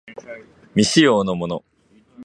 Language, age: Japanese, 19-29